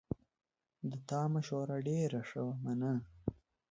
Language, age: Pashto, 19-29